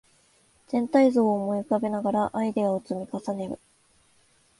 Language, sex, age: Japanese, female, 19-29